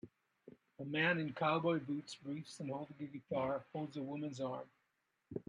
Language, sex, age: English, male, 40-49